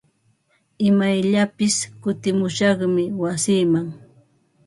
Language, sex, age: Ambo-Pasco Quechua, female, 60-69